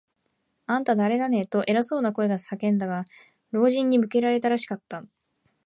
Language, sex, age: Japanese, female, 19-29